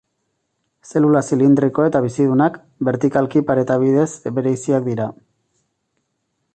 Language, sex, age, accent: Basque, male, 40-49, Erdialdekoa edo Nafarra (Gipuzkoa, Nafarroa)